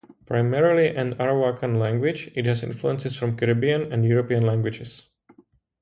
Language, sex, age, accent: English, male, 30-39, Czech